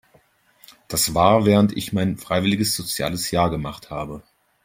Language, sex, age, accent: German, male, 40-49, Deutschland Deutsch